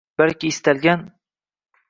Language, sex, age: Uzbek, male, 19-29